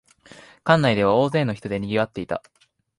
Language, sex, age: Japanese, male, 19-29